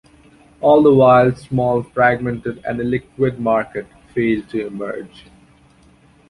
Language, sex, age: English, male, 19-29